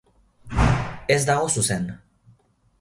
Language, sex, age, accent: Basque, male, 19-29, Mendebalekoa (Araba, Bizkaia, Gipuzkoako mendebaleko herri batzuk)